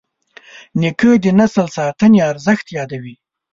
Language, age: Pashto, 30-39